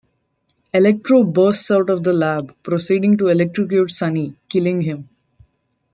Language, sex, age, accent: English, female, 19-29, India and South Asia (India, Pakistan, Sri Lanka)